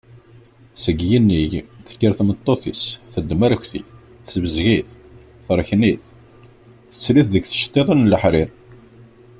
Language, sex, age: Kabyle, male, 50-59